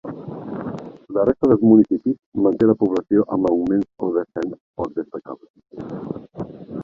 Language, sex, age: Catalan, male, 60-69